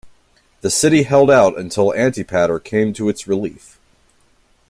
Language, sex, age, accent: English, male, 30-39, United States English